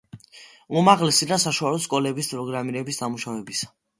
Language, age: Georgian, 19-29